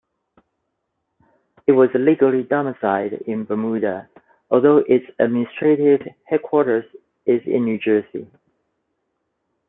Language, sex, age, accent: English, male, 50-59, United States English